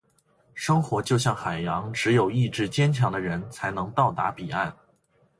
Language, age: Chinese, 19-29